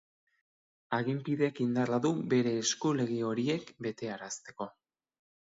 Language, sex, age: Basque, male, 30-39